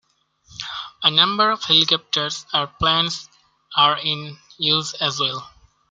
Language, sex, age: English, male, 19-29